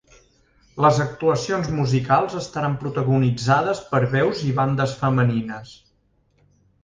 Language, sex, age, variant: Catalan, male, 40-49, Central